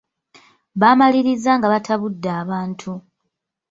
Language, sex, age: Ganda, female, 19-29